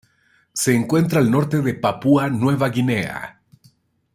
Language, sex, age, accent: Spanish, male, 40-49, México